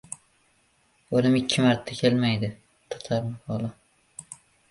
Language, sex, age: Uzbek, male, under 19